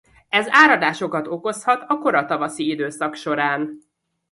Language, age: Hungarian, 30-39